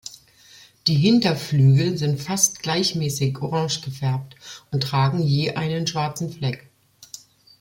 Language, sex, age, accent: German, female, 50-59, Deutschland Deutsch